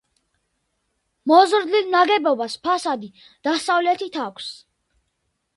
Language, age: Georgian, under 19